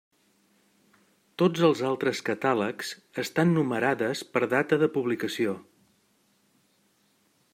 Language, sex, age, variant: Catalan, male, 60-69, Central